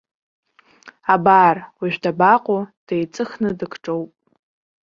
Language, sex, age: Abkhazian, male, under 19